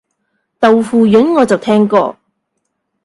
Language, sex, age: Cantonese, female, 30-39